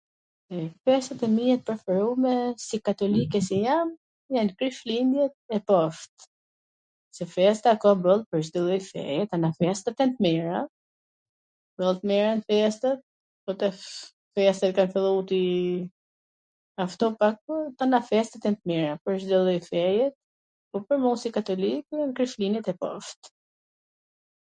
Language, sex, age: Gheg Albanian, female, 40-49